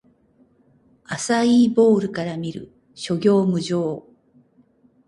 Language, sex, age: Japanese, female, 60-69